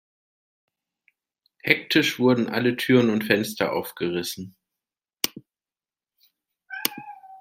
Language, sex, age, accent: German, male, 40-49, Deutschland Deutsch